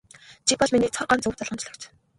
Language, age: Mongolian, 19-29